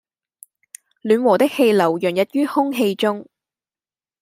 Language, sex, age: Cantonese, female, 19-29